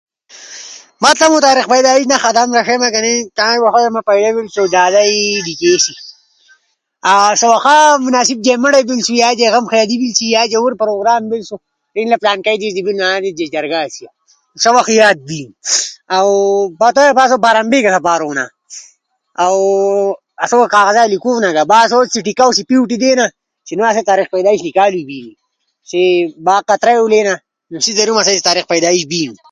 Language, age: Ushojo, under 19